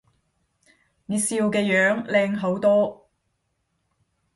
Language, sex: Cantonese, female